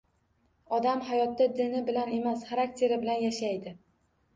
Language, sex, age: Uzbek, female, 19-29